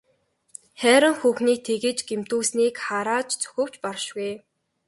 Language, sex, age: Mongolian, female, 19-29